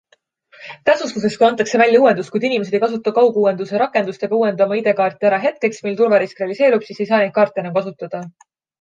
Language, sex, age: Estonian, female, 19-29